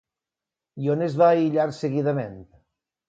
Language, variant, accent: Catalan, Valencià meridional, valencià